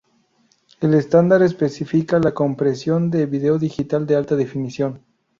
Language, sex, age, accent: Spanish, male, 19-29, México